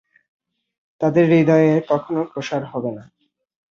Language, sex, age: Bengali, male, 19-29